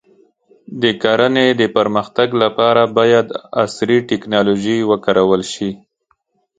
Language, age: Pashto, 30-39